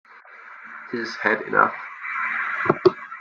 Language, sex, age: English, male, 40-49